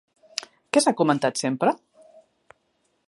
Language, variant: Catalan, Central